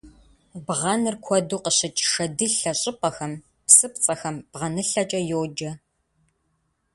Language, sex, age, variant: Kabardian, female, 30-39, Адыгэбзэ (Къэбэрдей, Кирил, псоми зэдай)